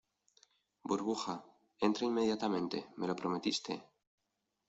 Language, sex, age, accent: Spanish, male, 19-29, España: Norte peninsular (Asturias, Castilla y León, Cantabria, País Vasco, Navarra, Aragón, La Rioja, Guadalajara, Cuenca)